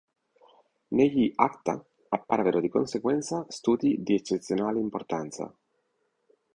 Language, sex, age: Italian, male, 50-59